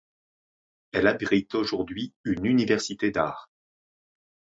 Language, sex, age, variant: French, male, 50-59, Français de métropole